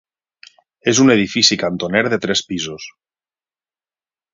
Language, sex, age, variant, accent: Catalan, male, 40-49, Valencià septentrional, valencià